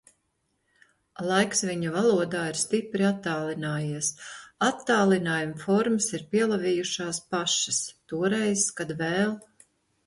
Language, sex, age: Latvian, female, 50-59